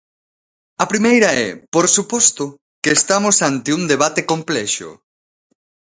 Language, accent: Galician, Normativo (estándar)